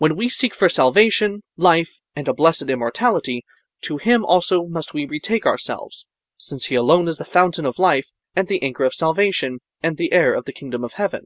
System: none